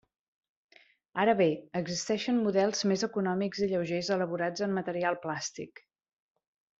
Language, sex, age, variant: Catalan, female, 40-49, Central